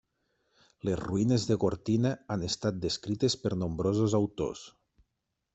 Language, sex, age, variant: Catalan, male, 30-39, Nord-Occidental